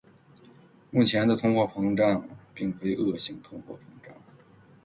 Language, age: Chinese, 30-39